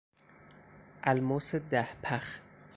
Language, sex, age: Persian, male, 30-39